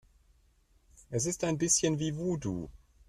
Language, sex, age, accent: German, male, 40-49, Deutschland Deutsch